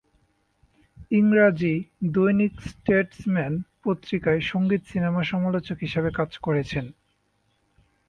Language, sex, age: Bengali, male, 19-29